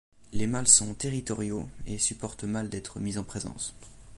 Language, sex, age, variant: French, male, 19-29, Français de métropole